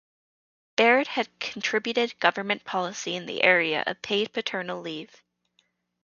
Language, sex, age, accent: English, female, 19-29, United States English; Canadian English